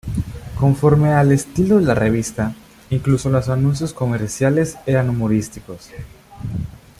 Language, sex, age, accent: Spanish, male, under 19, México